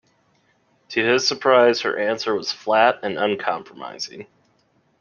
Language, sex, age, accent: English, male, 30-39, United States English